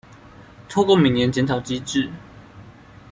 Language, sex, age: Chinese, male, 19-29